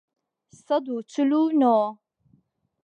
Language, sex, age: Central Kurdish, female, 30-39